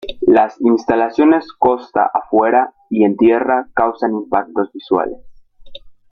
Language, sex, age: Spanish, female, 19-29